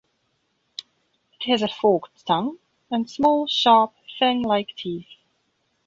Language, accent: English, England English